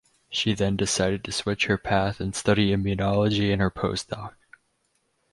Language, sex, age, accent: English, male, 19-29, United States English